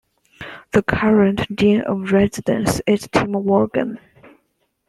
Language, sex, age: English, female, 19-29